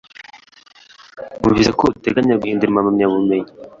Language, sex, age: Kinyarwanda, male, under 19